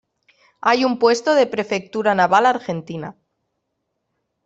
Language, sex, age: Spanish, female, 19-29